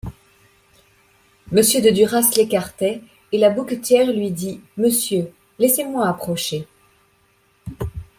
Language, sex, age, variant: French, male, 30-39, Français de métropole